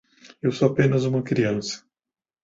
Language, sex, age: Portuguese, male, 50-59